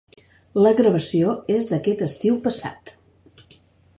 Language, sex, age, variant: Catalan, female, 50-59, Central